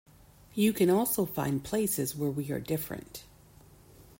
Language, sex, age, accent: English, female, 40-49, United States English